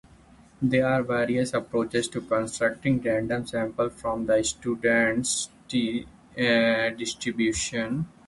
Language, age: English, 19-29